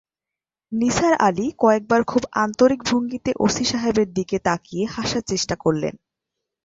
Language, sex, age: Bengali, female, 19-29